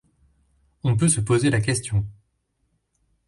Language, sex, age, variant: French, male, 30-39, Français de métropole